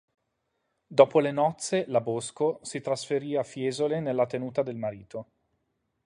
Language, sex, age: Italian, male, 30-39